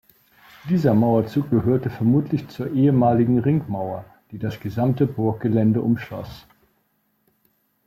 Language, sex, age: German, male, 50-59